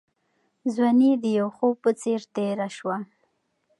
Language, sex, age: Pashto, female, 19-29